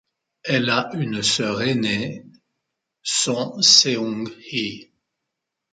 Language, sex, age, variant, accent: French, male, 60-69, Français d'Europe, Français de Suisse